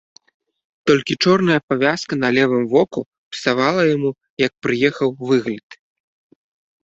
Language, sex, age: Belarusian, male, 30-39